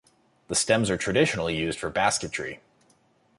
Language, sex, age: English, male, 19-29